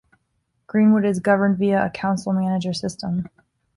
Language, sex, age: English, female, 19-29